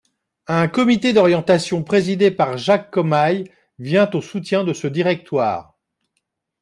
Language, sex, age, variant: French, male, 50-59, Français de métropole